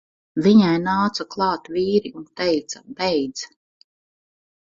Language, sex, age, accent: Latvian, female, 50-59, Riga